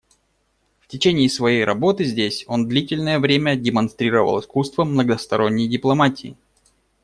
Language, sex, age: Russian, male, 40-49